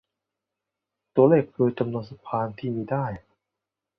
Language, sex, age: Thai, male, 19-29